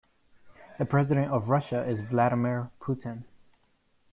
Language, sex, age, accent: English, male, 19-29, United States English